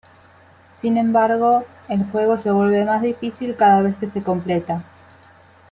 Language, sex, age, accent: Spanish, female, 30-39, Rioplatense: Argentina, Uruguay, este de Bolivia, Paraguay